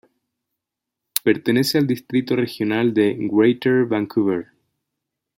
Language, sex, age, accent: Spanish, male, 19-29, Chileno: Chile, Cuyo